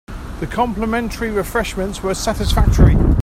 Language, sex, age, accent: English, male, 50-59, England English